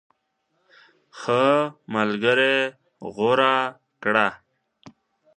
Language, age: Pashto, 19-29